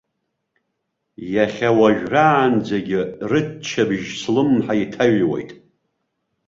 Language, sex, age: Abkhazian, male, 50-59